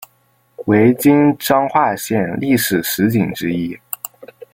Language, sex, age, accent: Chinese, male, under 19, 出生地：浙江省